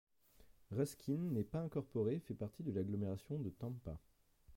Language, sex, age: French, male, 30-39